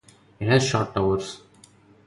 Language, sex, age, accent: English, male, 30-39, India and South Asia (India, Pakistan, Sri Lanka)